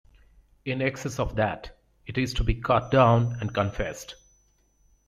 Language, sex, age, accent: English, male, 40-49, United States English